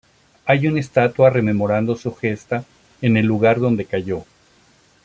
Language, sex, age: Spanish, male, 50-59